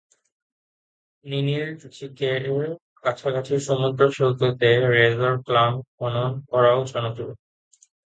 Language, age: Bengali, 19-29